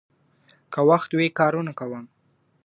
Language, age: Pashto, 19-29